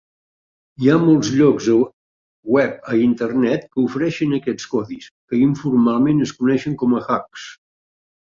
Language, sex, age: Catalan, male, 60-69